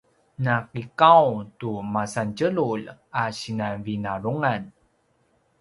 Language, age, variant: Paiwan, 30-39, pinayuanan a kinaikacedasan (東排灣語)